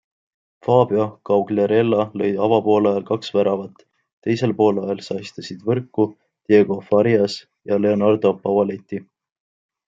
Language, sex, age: Estonian, male, 19-29